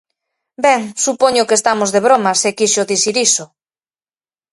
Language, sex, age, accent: Galician, female, 40-49, Atlántico (seseo e gheada)